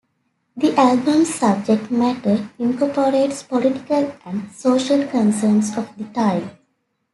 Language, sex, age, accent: English, female, 19-29, United States English